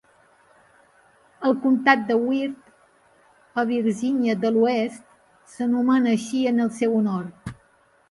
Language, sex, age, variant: Catalan, female, 50-59, Balear